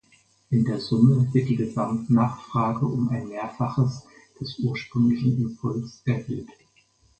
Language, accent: German, Deutschland Deutsch